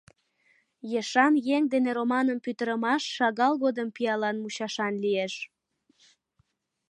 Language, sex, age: Mari, female, 19-29